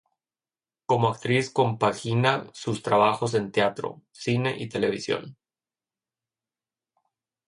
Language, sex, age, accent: Spanish, male, 30-39, México